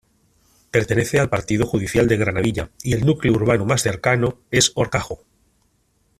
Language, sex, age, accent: Spanish, male, 50-59, España: Norte peninsular (Asturias, Castilla y León, Cantabria, País Vasco, Navarra, Aragón, La Rioja, Guadalajara, Cuenca)